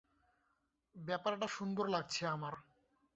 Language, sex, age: Bengali, male, 19-29